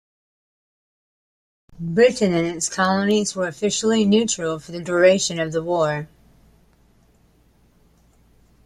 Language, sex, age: English, female, 40-49